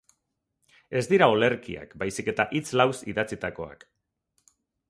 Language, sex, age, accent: Basque, male, 40-49, Mendebalekoa (Araba, Bizkaia, Gipuzkoako mendebaleko herri batzuk)